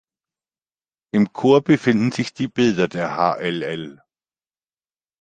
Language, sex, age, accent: German, male, 50-59, Deutschland Deutsch